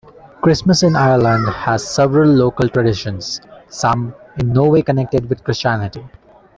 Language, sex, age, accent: English, male, 19-29, India and South Asia (India, Pakistan, Sri Lanka)